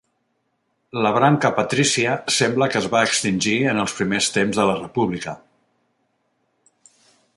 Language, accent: Catalan, Lleida